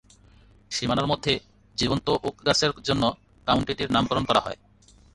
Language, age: Bengali, 30-39